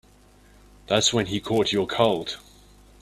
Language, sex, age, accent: English, male, 30-39, England English